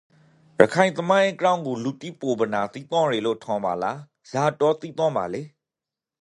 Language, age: Rakhine, 30-39